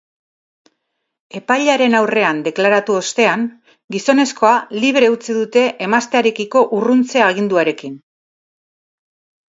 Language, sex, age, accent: Basque, female, 50-59, Mendebalekoa (Araba, Bizkaia, Gipuzkoako mendebaleko herri batzuk)